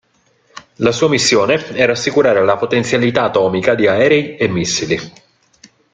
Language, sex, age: Italian, male, 19-29